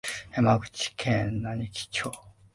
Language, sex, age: Japanese, male, 30-39